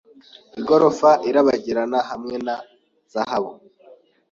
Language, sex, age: Kinyarwanda, male, 19-29